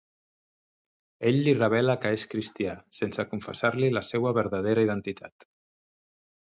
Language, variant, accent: Catalan, Central, central